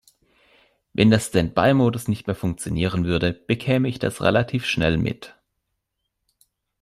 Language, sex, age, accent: German, male, 19-29, Deutschland Deutsch